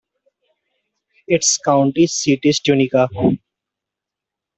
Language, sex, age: English, male, under 19